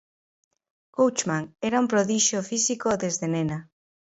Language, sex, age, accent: Galician, female, 40-49, Central (gheada)